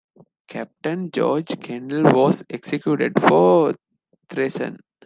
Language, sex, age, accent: English, male, 19-29, India and South Asia (India, Pakistan, Sri Lanka)